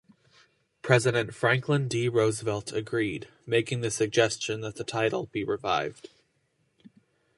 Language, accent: English, United States English